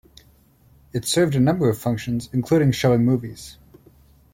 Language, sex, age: English, male, 19-29